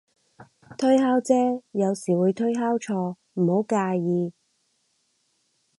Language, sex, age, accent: Cantonese, female, 30-39, 广州音